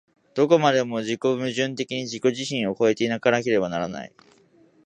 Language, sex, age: Japanese, male, 19-29